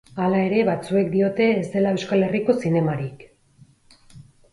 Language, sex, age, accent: Basque, female, 40-49, Erdialdekoa edo Nafarra (Gipuzkoa, Nafarroa)